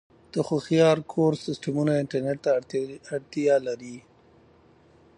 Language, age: Pashto, 30-39